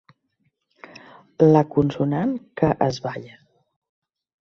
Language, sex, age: Catalan, female, 40-49